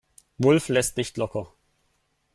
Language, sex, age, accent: German, male, 19-29, Deutschland Deutsch